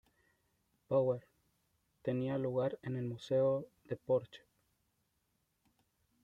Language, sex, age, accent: Spanish, male, 30-39, Chileno: Chile, Cuyo